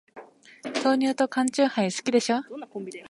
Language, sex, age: Japanese, female, 19-29